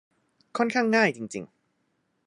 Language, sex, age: Thai, male, 30-39